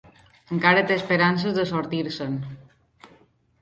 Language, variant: Catalan, Balear